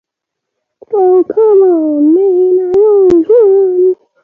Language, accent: English, Canadian English